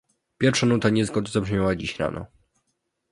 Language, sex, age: Polish, male, 19-29